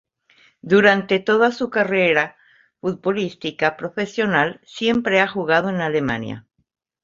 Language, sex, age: Spanish, female, 50-59